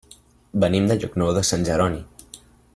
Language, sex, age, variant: Catalan, male, under 19, Central